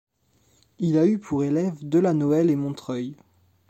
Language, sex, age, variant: French, male, under 19, Français de métropole